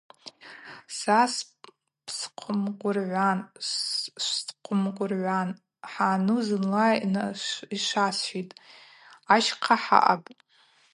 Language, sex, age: Abaza, female, 30-39